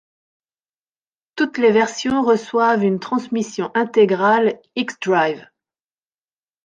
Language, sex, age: French, female, 40-49